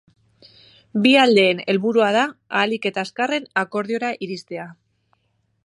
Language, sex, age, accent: Basque, female, 30-39, Erdialdekoa edo Nafarra (Gipuzkoa, Nafarroa)